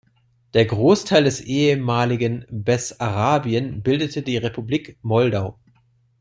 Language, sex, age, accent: German, male, 40-49, Deutschland Deutsch